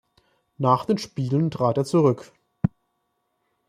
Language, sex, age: German, male, 19-29